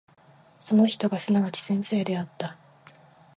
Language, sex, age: Japanese, female, under 19